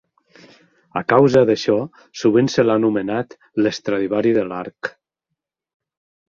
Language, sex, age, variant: Catalan, male, 50-59, Central